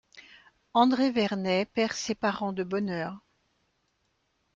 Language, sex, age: French, female, 60-69